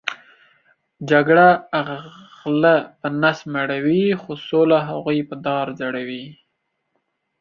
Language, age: Pashto, under 19